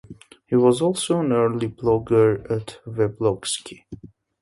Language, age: English, 19-29